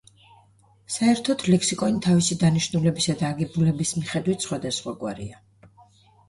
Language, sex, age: Georgian, female, 40-49